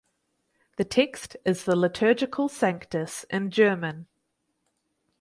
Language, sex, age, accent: English, female, 19-29, New Zealand English